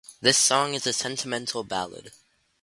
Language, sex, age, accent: English, male, under 19, Canadian English